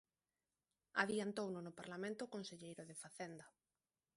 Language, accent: Galician, Neofalante